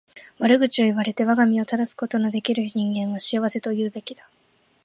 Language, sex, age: Japanese, female, 19-29